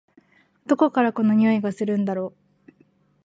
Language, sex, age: Japanese, female, 19-29